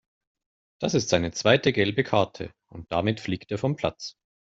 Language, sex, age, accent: German, male, 40-49, Deutschland Deutsch